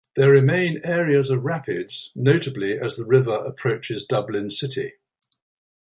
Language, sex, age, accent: English, male, 70-79, England English